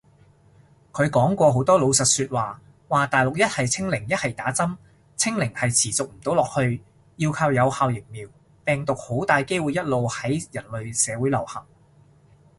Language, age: Cantonese, 40-49